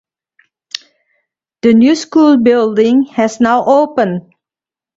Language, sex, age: English, female, 40-49